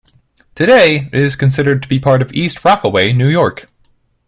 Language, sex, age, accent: English, male, 19-29, United States English